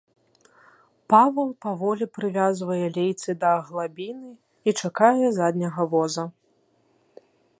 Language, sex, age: Belarusian, female, 19-29